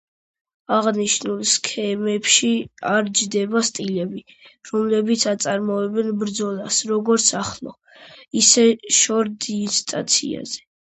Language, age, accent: Georgian, under 19, ჩვეულებრივი